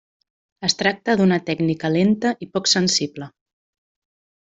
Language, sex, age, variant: Catalan, female, 40-49, Central